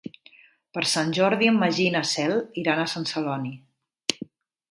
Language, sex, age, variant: Catalan, female, 40-49, Central